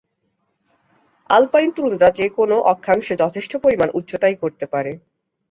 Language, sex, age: Bengali, female, 19-29